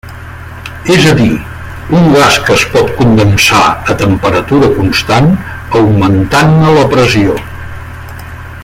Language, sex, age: Catalan, male, 60-69